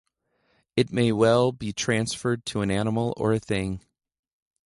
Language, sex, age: English, male, 30-39